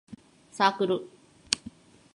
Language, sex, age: Japanese, female, 30-39